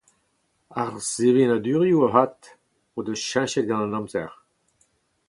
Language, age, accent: Breton, 70-79, Leoneg